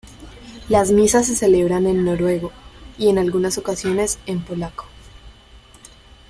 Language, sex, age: Spanish, female, under 19